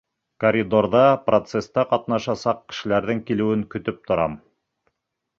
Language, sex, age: Bashkir, male, 30-39